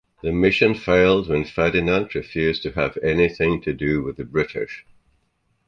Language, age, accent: English, 60-69, Southern African (South Africa, Zimbabwe, Namibia)